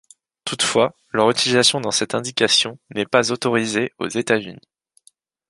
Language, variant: French, Français de métropole